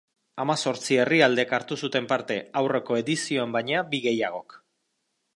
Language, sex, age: Basque, male, 30-39